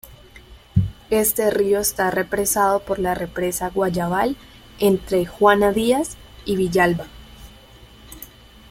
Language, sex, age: Spanish, female, under 19